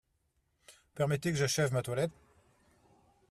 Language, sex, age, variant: French, male, 50-59, Français de métropole